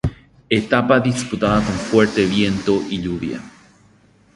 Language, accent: Spanish, Rioplatense: Argentina, Uruguay, este de Bolivia, Paraguay